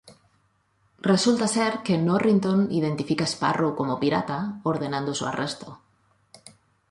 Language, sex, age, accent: Spanish, female, 40-49, España: Norte peninsular (Asturias, Castilla y León, Cantabria, País Vasco, Navarra, Aragón, La Rioja, Guadalajara, Cuenca)